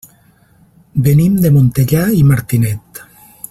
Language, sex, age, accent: Catalan, male, 40-49, valencià